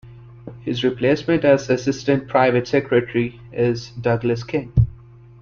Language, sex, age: English, male, 19-29